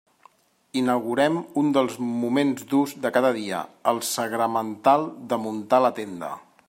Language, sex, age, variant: Catalan, male, 40-49, Central